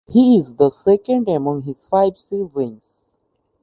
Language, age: English, 19-29